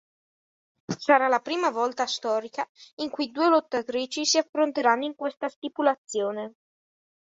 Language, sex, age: Italian, male, under 19